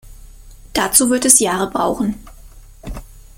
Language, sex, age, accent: German, female, 19-29, Deutschland Deutsch